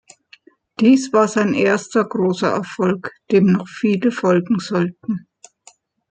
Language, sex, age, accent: German, female, 60-69, Deutschland Deutsch